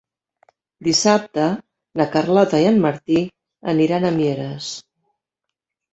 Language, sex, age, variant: Catalan, female, 50-59, Central